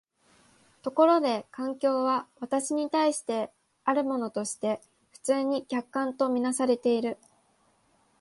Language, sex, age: Japanese, female, 19-29